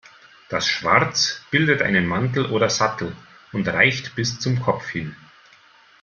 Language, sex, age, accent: German, male, 40-49, Deutschland Deutsch